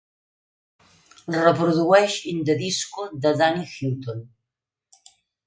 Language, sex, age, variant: Catalan, female, 60-69, Central